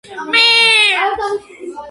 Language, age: Georgian, 90+